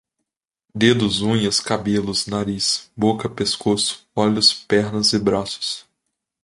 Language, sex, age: Portuguese, male, 19-29